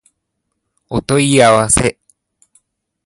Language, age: Japanese, 19-29